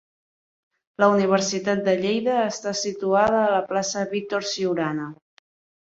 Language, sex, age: Catalan, female, 30-39